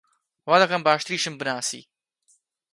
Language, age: Central Kurdish, 19-29